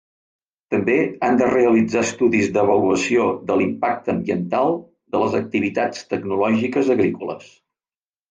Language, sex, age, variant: Catalan, male, 60-69, Central